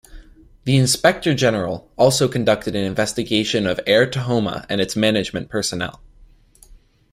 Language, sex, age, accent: English, male, under 19, United States English